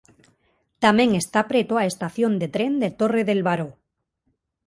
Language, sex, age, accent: Galician, female, 30-39, Normativo (estándar)